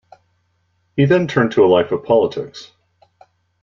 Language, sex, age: English, male, 40-49